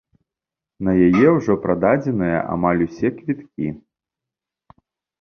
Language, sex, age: Belarusian, male, 30-39